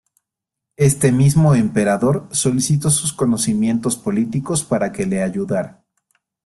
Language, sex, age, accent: Spanish, male, 30-39, México